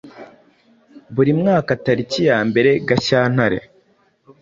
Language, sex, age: Kinyarwanda, male, 19-29